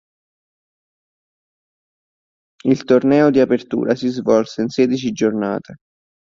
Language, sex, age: Italian, male, 19-29